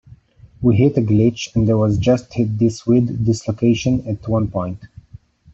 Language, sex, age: English, male, 19-29